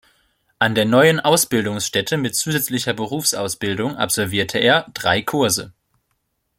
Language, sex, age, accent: German, male, 19-29, Deutschland Deutsch